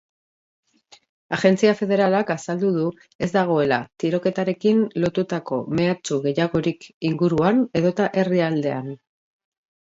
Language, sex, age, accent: Basque, female, 40-49, Erdialdekoa edo Nafarra (Gipuzkoa, Nafarroa)